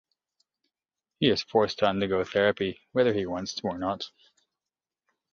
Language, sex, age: English, male, 30-39